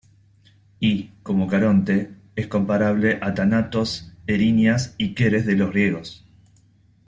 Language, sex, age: Spanish, male, 30-39